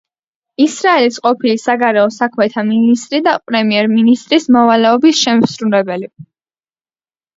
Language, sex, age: Georgian, female, under 19